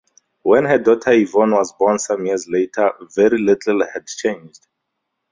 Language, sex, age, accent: English, male, 30-39, Southern African (South Africa, Zimbabwe, Namibia)